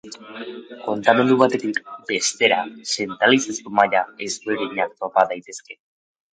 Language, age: Basque, under 19